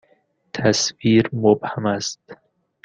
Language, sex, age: Persian, male, 19-29